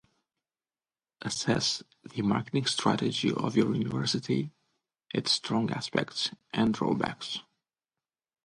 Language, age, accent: English, 30-39, Eastern European